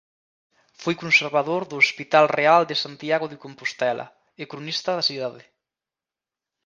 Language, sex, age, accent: Galician, male, 19-29, Atlántico (seseo e gheada)